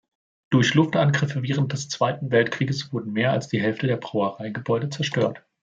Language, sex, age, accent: German, male, 19-29, Deutschland Deutsch